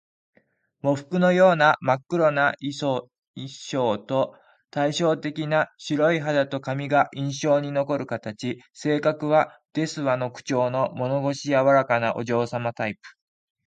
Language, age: Japanese, 19-29